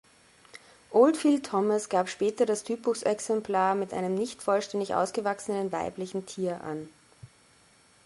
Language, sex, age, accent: German, female, 30-39, Österreichisches Deutsch